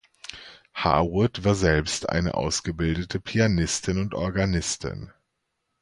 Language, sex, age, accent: German, male, 30-39, Deutschland Deutsch